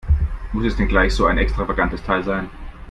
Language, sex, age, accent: German, male, 19-29, Deutschland Deutsch